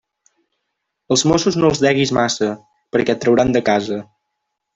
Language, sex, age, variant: Catalan, male, 19-29, Central